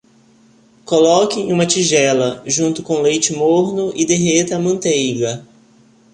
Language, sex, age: Portuguese, male, 30-39